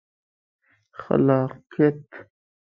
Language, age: Pashto, 19-29